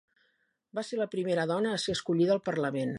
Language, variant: Catalan, Central